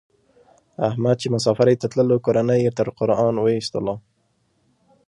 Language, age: Pashto, 19-29